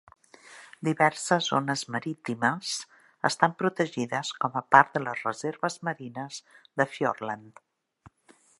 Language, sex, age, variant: Catalan, female, 50-59, Central